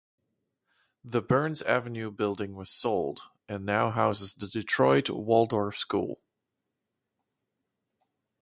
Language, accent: English, United States English